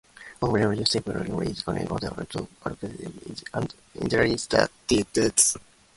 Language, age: English, 19-29